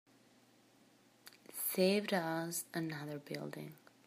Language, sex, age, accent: English, female, 19-29, United States English